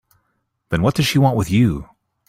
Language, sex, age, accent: English, male, 40-49, Canadian English